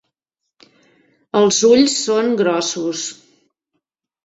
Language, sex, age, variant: Catalan, female, 60-69, Central